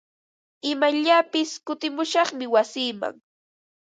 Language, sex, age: Ambo-Pasco Quechua, female, 30-39